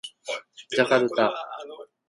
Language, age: Japanese, 40-49